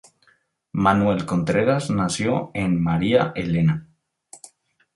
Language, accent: Spanish, Andino-Pacífico: Colombia, Perú, Ecuador, oeste de Bolivia y Venezuela andina